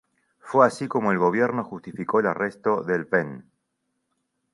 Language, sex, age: Spanish, male, 40-49